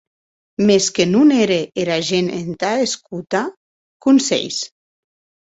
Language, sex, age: Occitan, female, 40-49